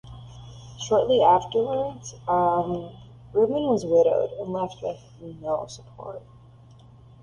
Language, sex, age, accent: English, female, 19-29, United States English